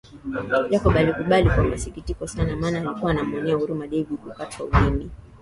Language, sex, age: Swahili, female, 19-29